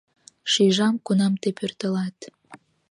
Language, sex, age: Mari, female, under 19